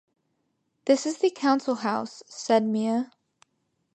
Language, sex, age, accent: English, female, under 19, United States English